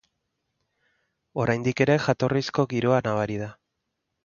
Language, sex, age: Basque, male, 30-39